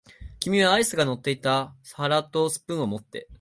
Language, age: Japanese, 19-29